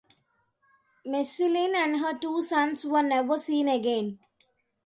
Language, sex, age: English, female, 19-29